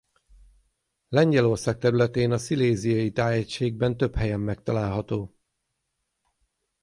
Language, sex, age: Hungarian, male, 40-49